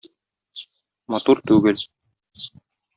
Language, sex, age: Tatar, male, 30-39